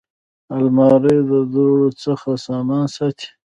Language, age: Pashto, 19-29